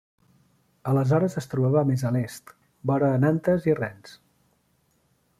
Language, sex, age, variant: Catalan, male, 40-49, Central